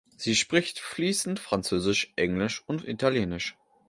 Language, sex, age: German, male, 19-29